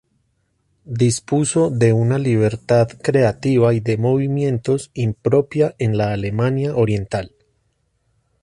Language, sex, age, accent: Spanish, male, 30-39, Andino-Pacífico: Colombia, Perú, Ecuador, oeste de Bolivia y Venezuela andina